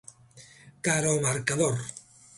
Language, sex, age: Galician, male, 50-59